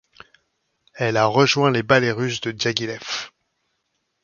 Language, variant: French, Français de métropole